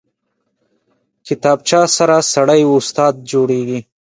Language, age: Pashto, 19-29